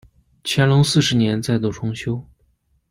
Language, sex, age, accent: Chinese, male, 19-29, 出生地：黑龙江省